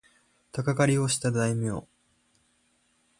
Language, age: Japanese, 19-29